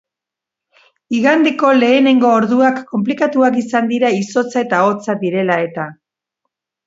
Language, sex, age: Basque, female, 60-69